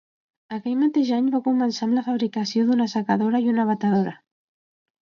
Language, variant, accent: Catalan, Central, central